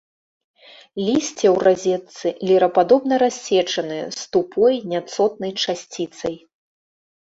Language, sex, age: Belarusian, female, 40-49